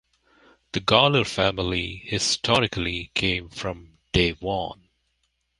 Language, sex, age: English, male, 50-59